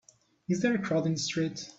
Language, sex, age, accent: English, male, 19-29, United States English